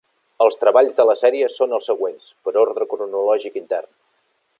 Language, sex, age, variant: Catalan, male, 40-49, Central